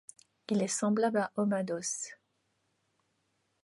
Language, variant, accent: French, Français d'Europe, Français de Suisse